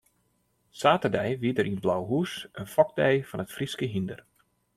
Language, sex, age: Western Frisian, male, 30-39